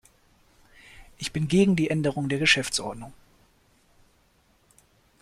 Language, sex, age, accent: German, male, 19-29, Deutschland Deutsch